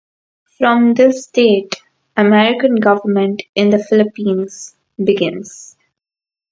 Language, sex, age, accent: English, female, under 19, India and South Asia (India, Pakistan, Sri Lanka)